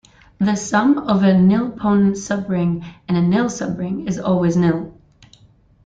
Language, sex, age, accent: English, female, 19-29, United States English